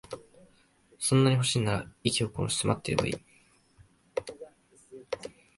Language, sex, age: Japanese, male, 19-29